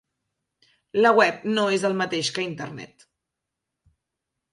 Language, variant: Catalan, Central